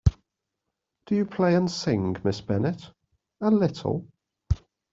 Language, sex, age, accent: English, male, 30-39, England English